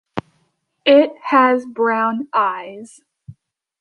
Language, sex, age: English, female, under 19